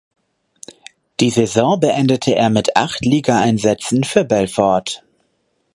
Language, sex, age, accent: German, male, 30-39, Deutschland Deutsch